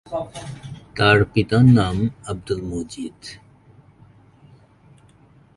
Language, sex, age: Bengali, male, 30-39